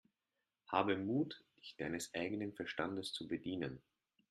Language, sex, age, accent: German, male, 30-39, Österreichisches Deutsch